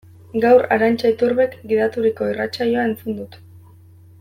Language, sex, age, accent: Basque, female, 19-29, Erdialdekoa edo Nafarra (Gipuzkoa, Nafarroa)